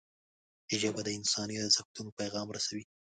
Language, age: Pashto, 19-29